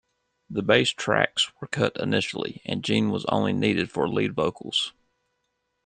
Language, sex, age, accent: English, male, 40-49, United States English